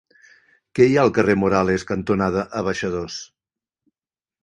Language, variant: Catalan, Central